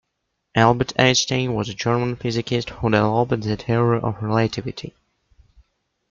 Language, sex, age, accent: English, male, under 19, United States English